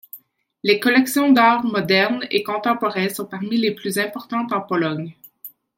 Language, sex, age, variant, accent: French, female, 19-29, Français d'Amérique du Nord, Français du Canada